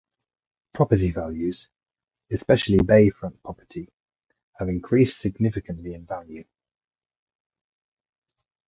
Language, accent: English, England English